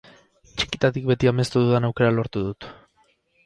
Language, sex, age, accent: Basque, male, 30-39, Mendebalekoa (Araba, Bizkaia, Gipuzkoako mendebaleko herri batzuk)